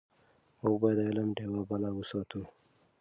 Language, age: Pashto, 19-29